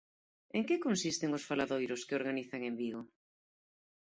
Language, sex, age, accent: Galician, female, 40-49, Normativo (estándar)